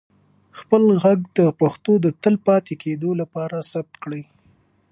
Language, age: Pashto, 19-29